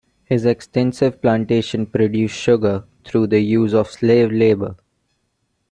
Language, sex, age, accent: English, male, 19-29, India and South Asia (India, Pakistan, Sri Lanka)